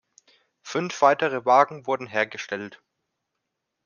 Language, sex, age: German, male, 19-29